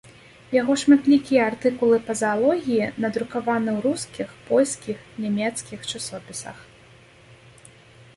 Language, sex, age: Belarusian, female, 30-39